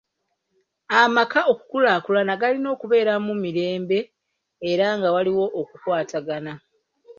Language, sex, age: Ganda, female, 30-39